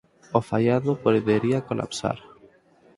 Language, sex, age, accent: Galician, male, 19-29, Normativo (estándar)